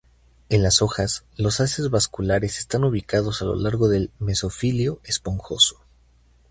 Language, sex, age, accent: Spanish, male, 19-29, México